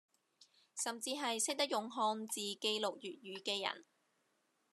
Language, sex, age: Cantonese, female, 30-39